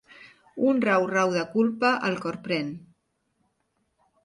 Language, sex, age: Catalan, female, 60-69